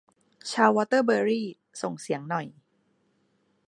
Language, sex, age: Thai, female, 30-39